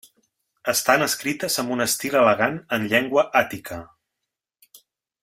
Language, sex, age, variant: Catalan, male, 40-49, Central